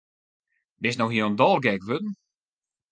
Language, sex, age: Western Frisian, male, 19-29